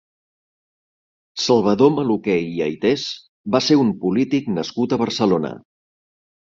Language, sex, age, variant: Catalan, male, 40-49, Septentrional